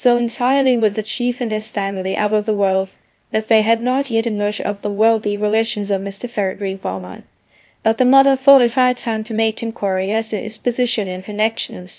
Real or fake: fake